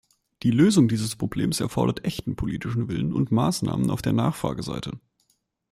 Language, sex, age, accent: German, male, 19-29, Deutschland Deutsch